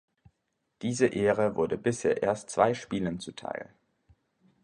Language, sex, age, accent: German, male, 19-29, Deutschland Deutsch